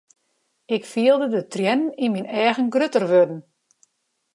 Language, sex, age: Western Frisian, female, 40-49